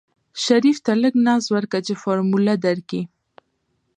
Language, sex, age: Pashto, female, under 19